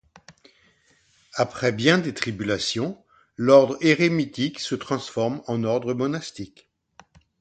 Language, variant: French, Français de métropole